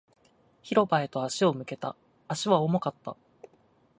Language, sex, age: Japanese, male, 19-29